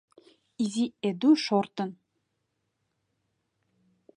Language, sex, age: Mari, female, 19-29